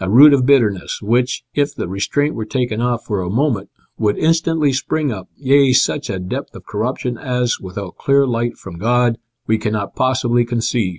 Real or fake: real